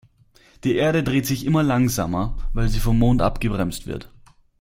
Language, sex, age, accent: German, male, 19-29, Österreichisches Deutsch